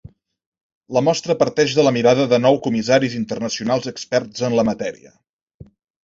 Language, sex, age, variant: Catalan, male, 19-29, Central